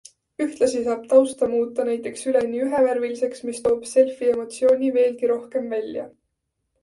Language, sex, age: Estonian, female, 19-29